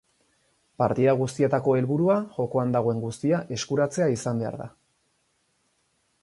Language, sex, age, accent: Basque, male, 19-29, Erdialdekoa edo Nafarra (Gipuzkoa, Nafarroa)